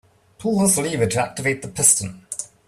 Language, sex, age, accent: English, male, 40-49, Southern African (South Africa, Zimbabwe, Namibia)